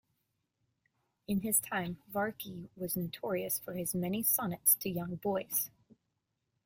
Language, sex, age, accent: English, female, 30-39, United States English